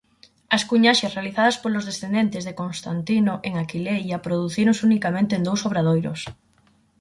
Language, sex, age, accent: Galician, male, 19-29, Atlántico (seseo e gheada)